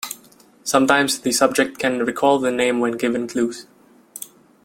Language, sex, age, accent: English, male, 19-29, United States English